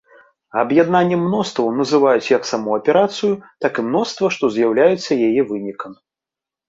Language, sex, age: Belarusian, male, 40-49